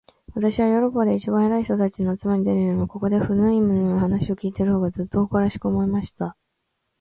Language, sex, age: Japanese, female, 19-29